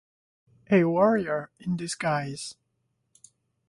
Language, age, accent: English, 19-29, United States English; England English